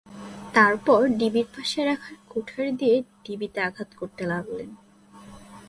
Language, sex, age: Bengali, female, 19-29